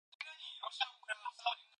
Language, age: Korean, 19-29